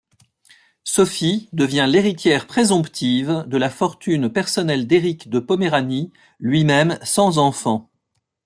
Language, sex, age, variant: French, male, 50-59, Français de métropole